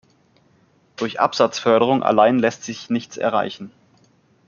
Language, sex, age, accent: German, male, 30-39, Deutschland Deutsch